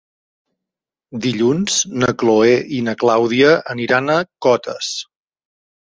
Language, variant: Catalan, Central